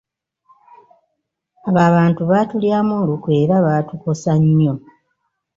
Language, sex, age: Ganda, female, 60-69